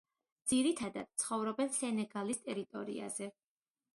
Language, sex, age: Georgian, female, 30-39